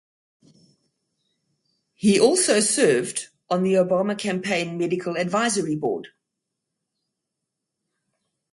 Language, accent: English, Southern African (South Africa, Zimbabwe, Namibia)